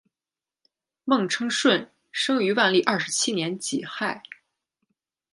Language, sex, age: Chinese, female, 19-29